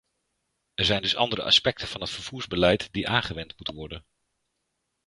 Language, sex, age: Dutch, male, 40-49